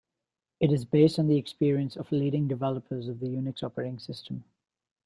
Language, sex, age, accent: English, male, 30-39, Australian English